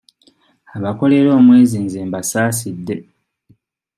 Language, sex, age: Ganda, male, 19-29